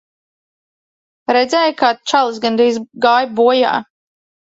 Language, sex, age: Latvian, female, 30-39